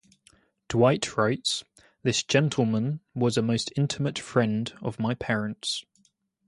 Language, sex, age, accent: English, male, 19-29, England English